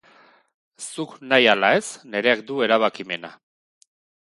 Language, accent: Basque, Erdialdekoa edo Nafarra (Gipuzkoa, Nafarroa)